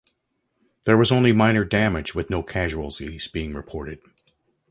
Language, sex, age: English, male, 60-69